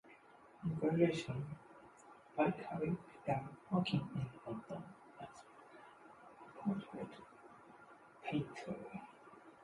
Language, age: English, 30-39